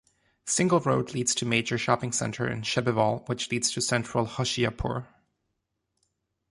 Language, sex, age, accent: English, male, 30-39, United States English